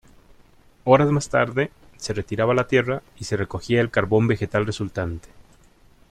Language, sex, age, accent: Spanish, male, 40-49, México